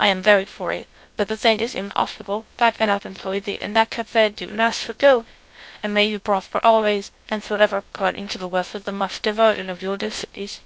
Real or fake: fake